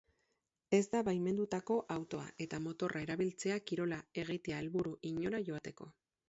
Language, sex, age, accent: Basque, female, 19-29, Erdialdekoa edo Nafarra (Gipuzkoa, Nafarroa)